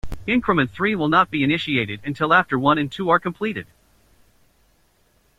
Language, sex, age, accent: English, male, 40-49, United States English